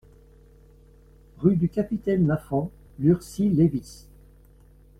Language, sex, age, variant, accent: French, male, 60-69, Français d'Europe, Français de Belgique